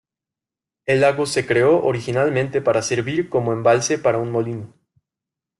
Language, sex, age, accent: Spanish, male, 19-29, México